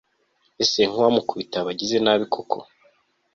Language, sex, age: Kinyarwanda, male, under 19